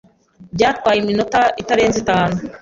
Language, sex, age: Kinyarwanda, female, 40-49